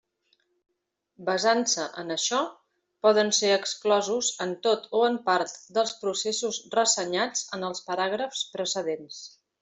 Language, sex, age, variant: Catalan, female, 50-59, Central